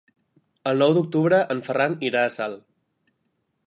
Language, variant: Catalan, Central